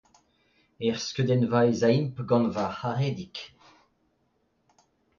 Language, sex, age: Breton, male, 30-39